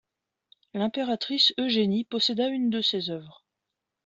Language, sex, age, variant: French, female, 30-39, Français de métropole